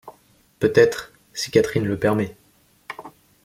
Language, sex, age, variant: French, male, under 19, Français de métropole